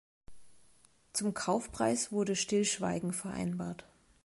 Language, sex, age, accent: German, female, 30-39, Deutschland Deutsch